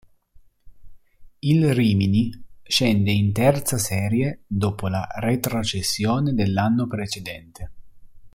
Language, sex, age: Italian, male, 19-29